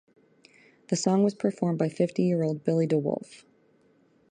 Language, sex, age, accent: English, female, 30-39, United States English